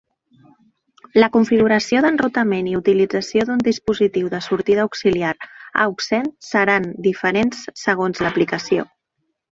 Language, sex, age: Catalan, female, 40-49